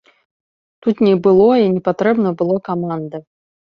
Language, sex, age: Belarusian, female, 19-29